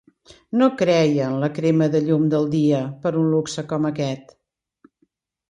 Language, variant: Catalan, Central